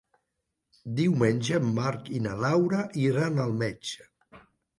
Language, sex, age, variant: Catalan, male, 60-69, Septentrional